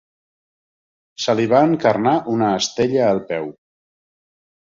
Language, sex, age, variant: Catalan, male, 40-49, Central